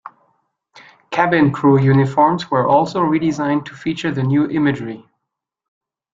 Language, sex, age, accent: English, male, 30-39, Singaporean English